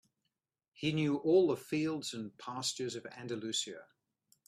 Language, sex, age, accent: English, male, 50-59, Australian English